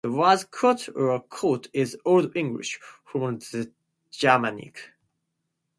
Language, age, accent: English, 19-29, United States English